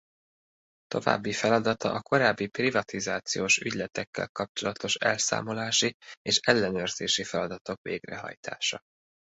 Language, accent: Hungarian, budapesti